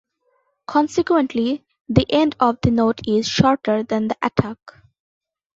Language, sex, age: English, female, 19-29